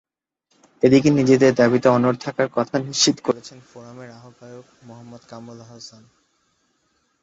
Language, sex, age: Bengali, male, 19-29